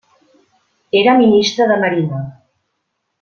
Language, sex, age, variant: Catalan, female, 50-59, Central